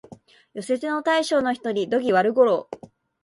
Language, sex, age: Japanese, female, 19-29